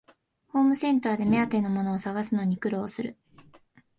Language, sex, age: Japanese, female, 19-29